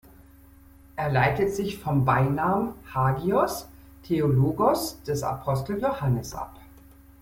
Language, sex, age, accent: German, female, 50-59, Deutschland Deutsch